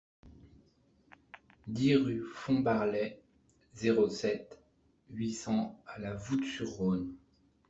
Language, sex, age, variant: French, male, 40-49, Français de métropole